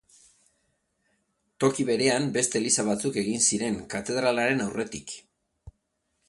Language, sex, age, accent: Basque, male, 50-59, Erdialdekoa edo Nafarra (Gipuzkoa, Nafarroa)